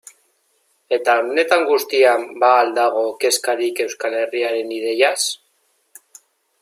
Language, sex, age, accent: Basque, male, 40-49, Mendebalekoa (Araba, Bizkaia, Gipuzkoako mendebaleko herri batzuk)